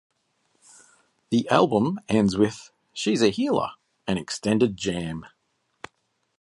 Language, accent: English, Australian English